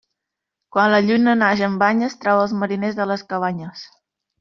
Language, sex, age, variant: Catalan, female, 19-29, Central